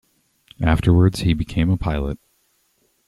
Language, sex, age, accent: English, male, 19-29, United States English